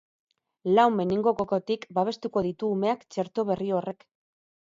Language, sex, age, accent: Basque, female, 40-49, Mendebalekoa (Araba, Bizkaia, Gipuzkoako mendebaleko herri batzuk)